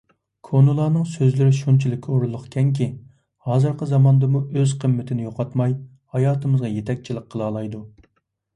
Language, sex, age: Uyghur, male, 19-29